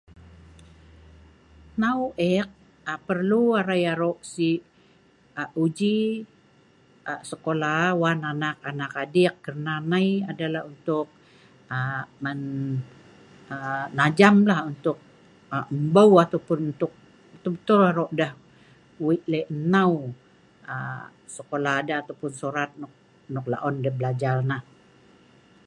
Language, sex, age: Sa'ban, female, 50-59